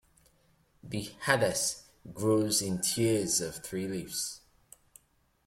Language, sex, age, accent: English, male, 19-29, England English